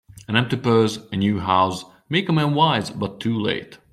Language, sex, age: English, male, 30-39